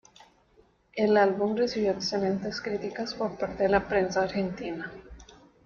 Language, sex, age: Spanish, female, 19-29